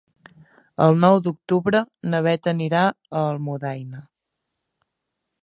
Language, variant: Catalan, Central